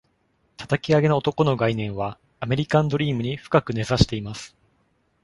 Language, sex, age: Japanese, male, 19-29